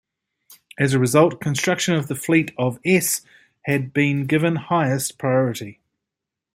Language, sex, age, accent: English, male, 50-59, New Zealand English